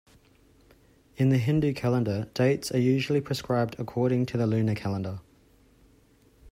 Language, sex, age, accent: English, male, 30-39, Australian English